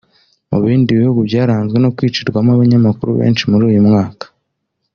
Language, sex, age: Kinyarwanda, male, 19-29